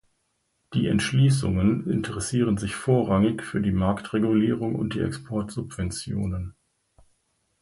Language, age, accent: German, 50-59, Deutschland Deutsch